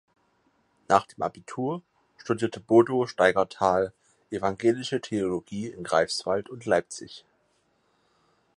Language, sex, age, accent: German, male, 19-29, Deutschland Deutsch